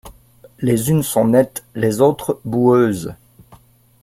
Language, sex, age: French, male, 40-49